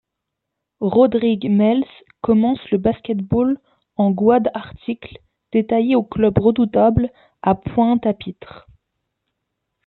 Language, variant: French, Français de métropole